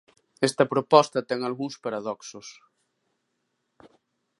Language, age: Galician, 40-49